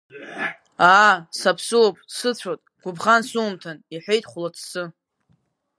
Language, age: Abkhazian, 30-39